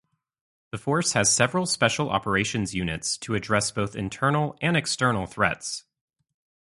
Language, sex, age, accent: English, male, 19-29, United States English